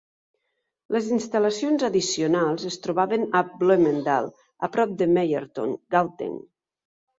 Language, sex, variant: Catalan, female, Nord-Occidental